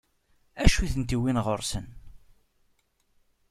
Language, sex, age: Kabyle, male, 30-39